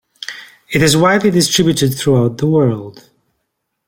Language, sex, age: English, male, 40-49